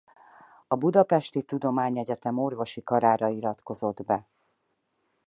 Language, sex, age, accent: Hungarian, female, 40-49, budapesti